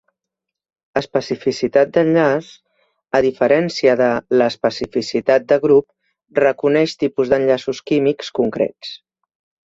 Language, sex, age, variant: Catalan, female, 50-59, Central